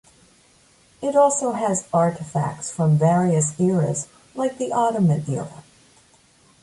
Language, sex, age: English, female, 60-69